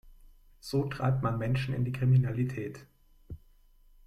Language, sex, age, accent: German, male, 19-29, Deutschland Deutsch